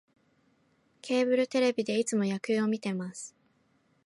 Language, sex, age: Japanese, female, 19-29